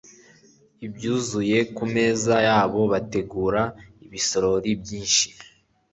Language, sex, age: Kinyarwanda, male, 19-29